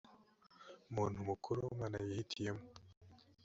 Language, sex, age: Kinyarwanda, male, 19-29